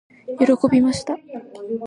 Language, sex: Japanese, female